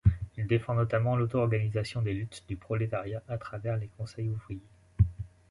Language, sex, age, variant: French, male, 19-29, Français de métropole